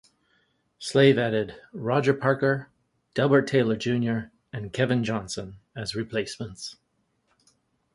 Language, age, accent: English, 40-49, United States English